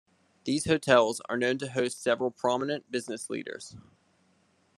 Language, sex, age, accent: English, male, 30-39, United States English